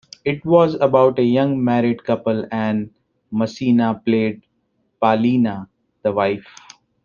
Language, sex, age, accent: English, male, 30-39, India and South Asia (India, Pakistan, Sri Lanka)